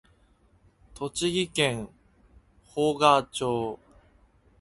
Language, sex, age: Japanese, male, 19-29